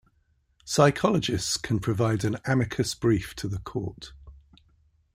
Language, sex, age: English, male, 50-59